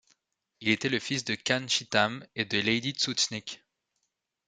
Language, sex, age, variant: French, male, 19-29, Français de métropole